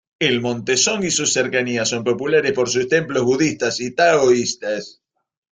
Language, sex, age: Spanish, male, 40-49